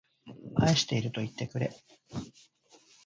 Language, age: Japanese, 50-59